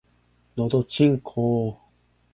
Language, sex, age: Japanese, male, 19-29